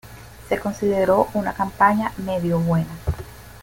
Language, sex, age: Spanish, female, 50-59